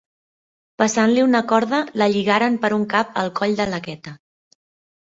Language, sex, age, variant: Catalan, female, 30-39, Central